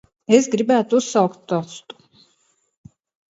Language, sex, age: Latvian, female, 50-59